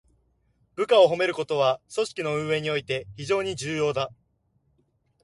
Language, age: Japanese, 19-29